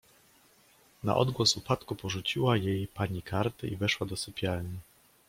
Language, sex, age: Polish, male, 40-49